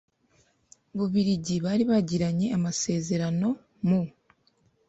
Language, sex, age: Kinyarwanda, female, 19-29